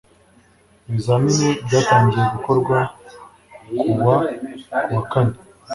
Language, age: Kinyarwanda, 19-29